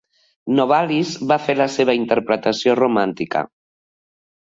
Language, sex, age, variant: Catalan, female, 50-59, Septentrional